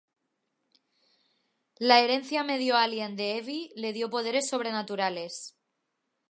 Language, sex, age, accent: Spanish, female, 19-29, España: Norte peninsular (Asturias, Castilla y León, Cantabria, País Vasco, Navarra, Aragón, La Rioja, Guadalajara, Cuenca)